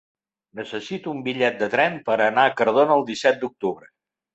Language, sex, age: Catalan, female, 70-79